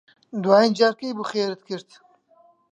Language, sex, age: Central Kurdish, male, 19-29